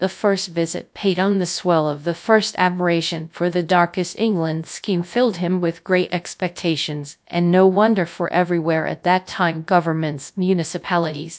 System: TTS, GradTTS